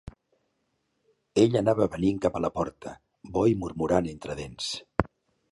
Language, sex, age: Catalan, male, 50-59